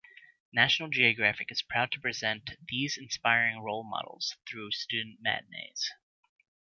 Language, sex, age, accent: English, male, 30-39, United States English